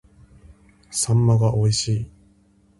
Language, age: Japanese, 19-29